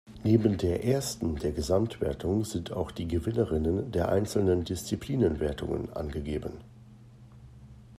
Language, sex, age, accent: German, male, 40-49, Deutschland Deutsch